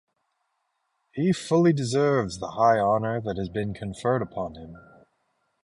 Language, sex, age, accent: English, male, 30-39, United States English